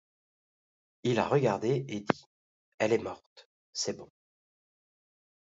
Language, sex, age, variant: French, male, 40-49, Français de métropole